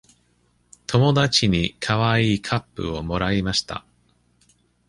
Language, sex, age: Japanese, male, 40-49